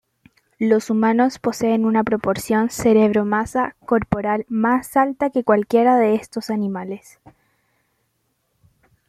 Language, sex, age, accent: Spanish, female, under 19, Chileno: Chile, Cuyo